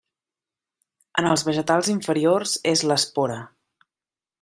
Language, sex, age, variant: Catalan, female, 30-39, Central